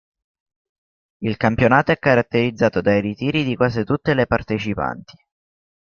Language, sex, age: Italian, male, under 19